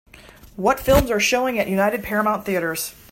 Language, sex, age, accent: English, female, 30-39, United States English